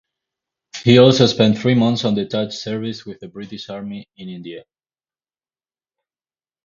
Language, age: English, 19-29